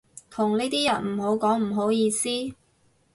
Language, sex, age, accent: Cantonese, female, 30-39, 广州音